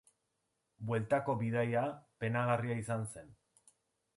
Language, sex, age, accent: Basque, male, 19-29, Erdialdekoa edo Nafarra (Gipuzkoa, Nafarroa)